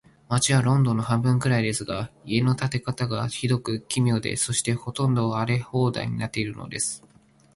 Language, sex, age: Japanese, male, 19-29